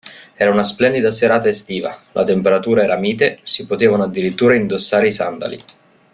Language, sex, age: Italian, male, 19-29